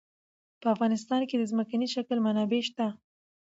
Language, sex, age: Pashto, female, 19-29